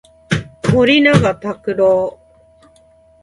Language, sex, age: Japanese, female, 40-49